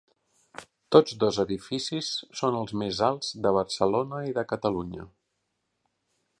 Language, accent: Catalan, central; nord-occidental